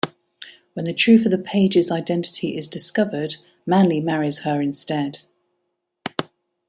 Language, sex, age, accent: English, female, 40-49, England English